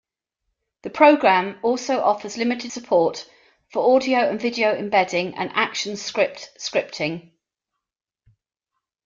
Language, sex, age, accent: English, female, 50-59, England English